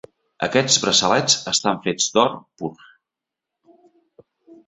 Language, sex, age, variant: Catalan, male, 40-49, Central